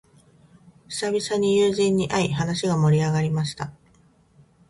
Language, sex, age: Japanese, female, 40-49